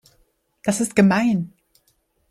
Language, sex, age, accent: German, female, under 19, Deutschland Deutsch